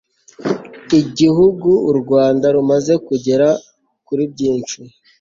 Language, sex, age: Kinyarwanda, male, 19-29